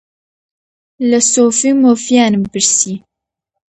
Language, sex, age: Central Kurdish, female, under 19